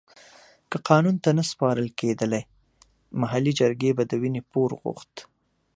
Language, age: Pashto, 30-39